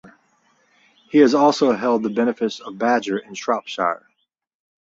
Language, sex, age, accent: English, male, 40-49, United States English